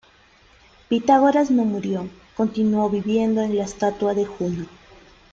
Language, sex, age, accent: Spanish, female, 30-39, Andino-Pacífico: Colombia, Perú, Ecuador, oeste de Bolivia y Venezuela andina